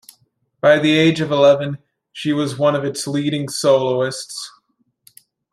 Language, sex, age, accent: English, male, 19-29, United States English